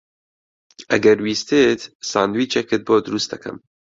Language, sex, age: Central Kurdish, male, 19-29